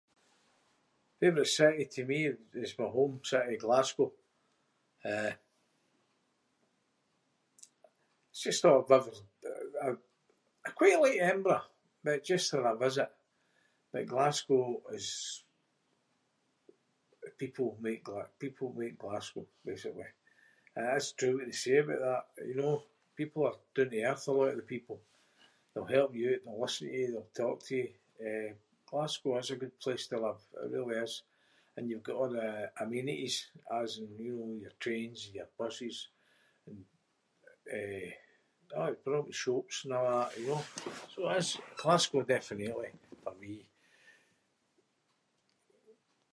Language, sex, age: Scots, male, 60-69